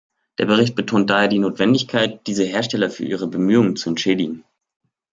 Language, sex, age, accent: German, male, 19-29, Deutschland Deutsch